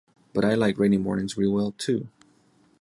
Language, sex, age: English, male, 19-29